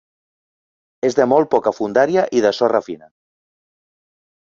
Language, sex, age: Catalan, male, 50-59